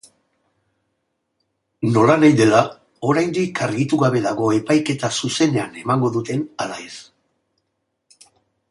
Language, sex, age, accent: Basque, male, 60-69, Mendebalekoa (Araba, Bizkaia, Gipuzkoako mendebaleko herri batzuk)